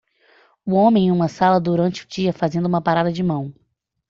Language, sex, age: Portuguese, female, under 19